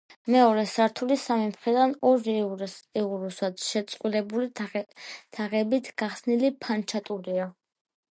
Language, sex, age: Georgian, female, under 19